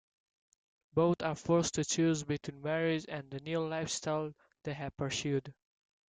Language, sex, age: English, male, 19-29